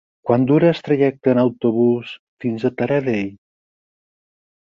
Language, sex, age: Catalan, male, 50-59